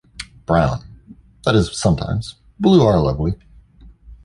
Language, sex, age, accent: English, male, 19-29, United States English